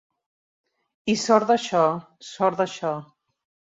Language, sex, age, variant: Catalan, female, 50-59, Central